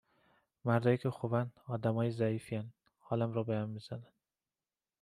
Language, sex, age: Persian, male, 19-29